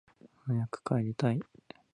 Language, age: Japanese, 19-29